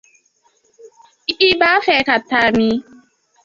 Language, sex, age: Dyula, female, 19-29